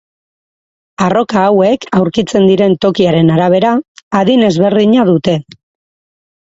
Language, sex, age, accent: Basque, female, 30-39, Mendebalekoa (Araba, Bizkaia, Gipuzkoako mendebaleko herri batzuk)